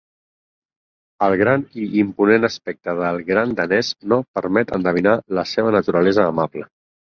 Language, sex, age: Catalan, male, 40-49